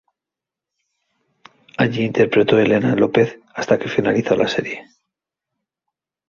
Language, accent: Spanish, España: Centro-Sur peninsular (Madrid, Toledo, Castilla-La Mancha)